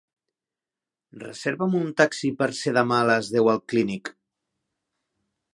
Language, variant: Catalan, Central